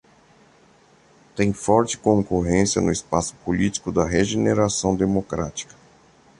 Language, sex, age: Portuguese, male, 30-39